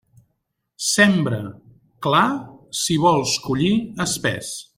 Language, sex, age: Catalan, male, 50-59